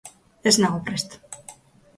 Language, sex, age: Basque, female, 50-59